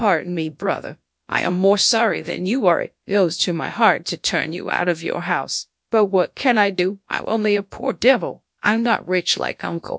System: TTS, GradTTS